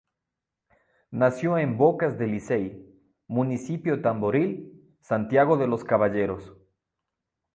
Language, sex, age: Spanish, male, 40-49